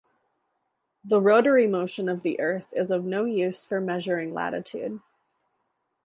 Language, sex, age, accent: English, female, 19-29, United States English